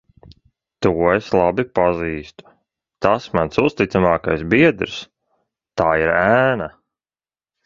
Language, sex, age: Latvian, male, 30-39